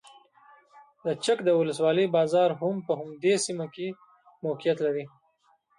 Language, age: Pashto, 19-29